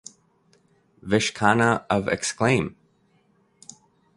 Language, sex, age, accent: English, male, 30-39, Canadian English